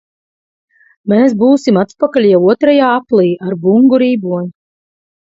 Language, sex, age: Latvian, female, 30-39